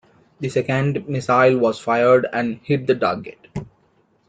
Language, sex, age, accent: English, male, 19-29, India and South Asia (India, Pakistan, Sri Lanka)